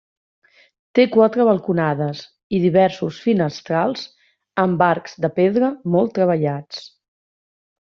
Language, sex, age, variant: Catalan, female, 40-49, Central